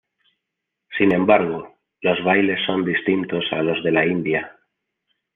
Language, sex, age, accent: Spanish, male, 30-39, España: Centro-Sur peninsular (Madrid, Toledo, Castilla-La Mancha)